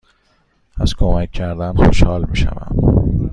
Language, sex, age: Persian, male, 30-39